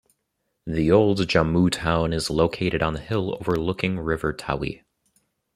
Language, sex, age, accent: English, male, 19-29, United States English